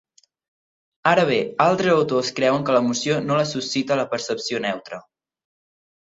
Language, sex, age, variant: Catalan, male, under 19, Central